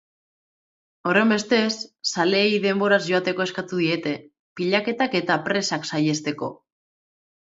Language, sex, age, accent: Basque, female, 30-39, Mendebalekoa (Araba, Bizkaia, Gipuzkoako mendebaleko herri batzuk)